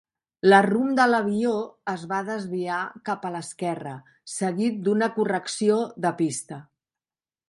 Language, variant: Catalan, Central